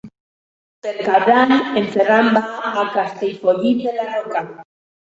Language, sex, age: Catalan, female, 60-69